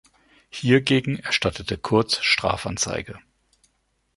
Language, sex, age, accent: German, male, 50-59, Deutschland Deutsch